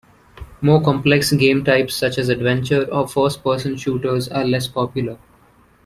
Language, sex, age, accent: English, male, 19-29, India and South Asia (India, Pakistan, Sri Lanka)